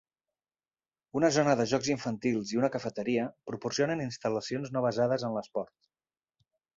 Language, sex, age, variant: Catalan, male, 40-49, Central